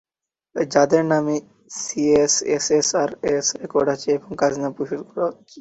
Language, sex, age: Bengali, male, 19-29